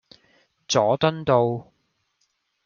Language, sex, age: Cantonese, male, 19-29